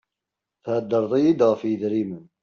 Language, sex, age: Kabyle, male, 30-39